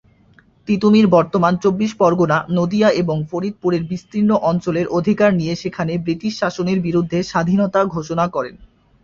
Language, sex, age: Bengali, male, under 19